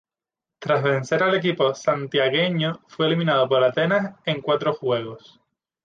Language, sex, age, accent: Spanish, male, 19-29, España: Islas Canarias